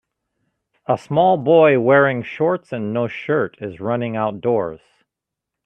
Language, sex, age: English, male, 50-59